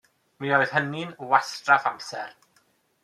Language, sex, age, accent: Welsh, male, 19-29, Y Deyrnas Unedig Cymraeg